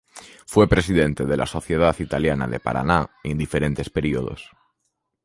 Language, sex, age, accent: Spanish, male, under 19, España: Norte peninsular (Asturias, Castilla y León, Cantabria, País Vasco, Navarra, Aragón, La Rioja, Guadalajara, Cuenca)